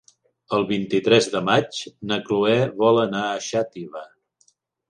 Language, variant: Catalan, Central